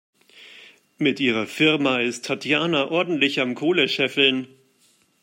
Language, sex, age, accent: German, male, 30-39, Deutschland Deutsch